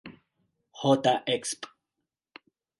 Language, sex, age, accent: Spanish, male, 30-39, Andino-Pacífico: Colombia, Perú, Ecuador, oeste de Bolivia y Venezuela andina